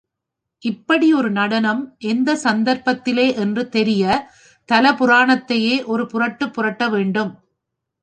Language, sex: Tamil, female